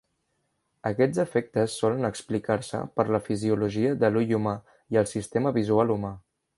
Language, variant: Catalan, Central